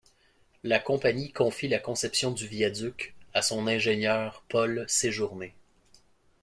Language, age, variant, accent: French, 19-29, Français d'Amérique du Nord, Français du Canada